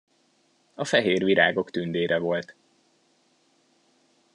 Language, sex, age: Hungarian, male, 19-29